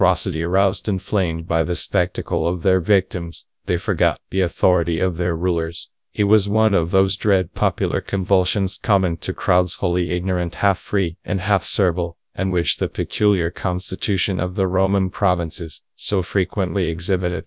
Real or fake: fake